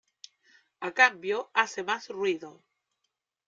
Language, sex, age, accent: Spanish, female, 19-29, Chileno: Chile, Cuyo